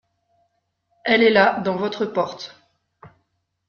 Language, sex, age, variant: French, female, 40-49, Français de métropole